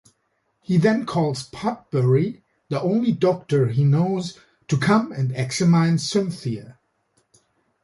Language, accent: English, United States English